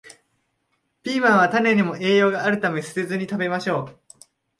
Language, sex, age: Japanese, female, 19-29